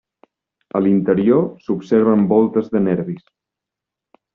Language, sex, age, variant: Catalan, male, 19-29, Central